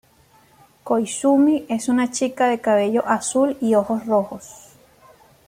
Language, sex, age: Spanish, female, 19-29